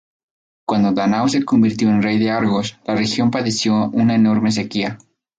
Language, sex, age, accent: Spanish, male, 19-29, México